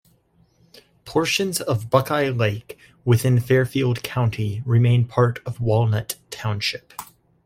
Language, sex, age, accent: English, male, 30-39, United States English